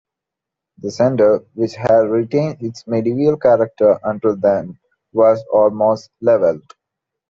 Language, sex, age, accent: English, male, 19-29, India and South Asia (India, Pakistan, Sri Lanka)